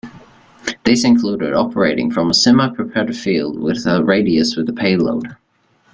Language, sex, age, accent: English, male, under 19, Canadian English